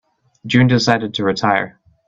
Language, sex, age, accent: English, male, 19-29, New Zealand English